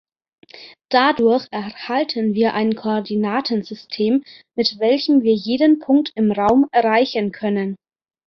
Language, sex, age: German, female, 30-39